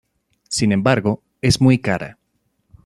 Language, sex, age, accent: Spanish, male, 30-39, Andino-Pacífico: Colombia, Perú, Ecuador, oeste de Bolivia y Venezuela andina